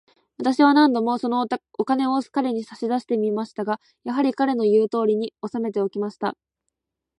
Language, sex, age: Japanese, female, 19-29